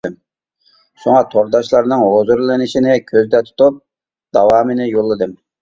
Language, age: Uyghur, 30-39